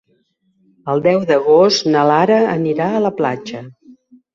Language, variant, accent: Catalan, Central, central